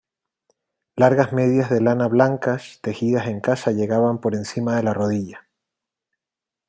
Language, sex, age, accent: Spanish, male, 40-49, España: Islas Canarias